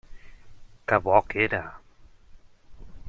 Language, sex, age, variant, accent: Catalan, male, 50-59, Central, central